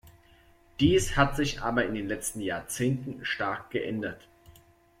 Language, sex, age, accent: German, male, 19-29, Deutschland Deutsch